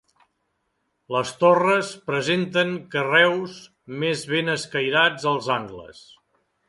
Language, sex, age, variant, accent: Catalan, male, 60-69, Central, central